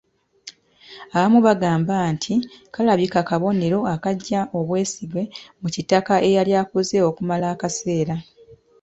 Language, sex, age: Ganda, female, 30-39